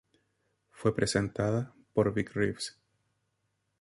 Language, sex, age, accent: Spanish, male, 30-39, Chileno: Chile, Cuyo